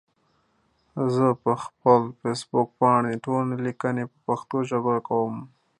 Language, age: Pashto, 30-39